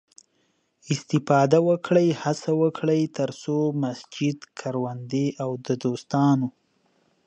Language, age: Pashto, 19-29